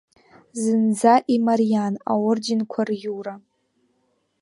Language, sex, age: Abkhazian, female, under 19